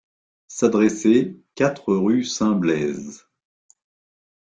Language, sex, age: French, male, 60-69